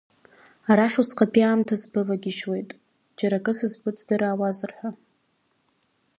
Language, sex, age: Abkhazian, female, 19-29